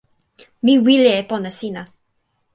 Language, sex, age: Toki Pona, female, 19-29